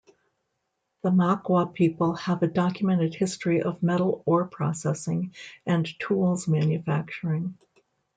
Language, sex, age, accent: English, female, 60-69, United States English